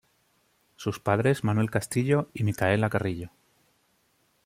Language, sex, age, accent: Spanish, male, 30-39, España: Centro-Sur peninsular (Madrid, Toledo, Castilla-La Mancha)